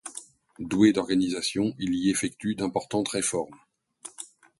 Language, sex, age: French, male, 50-59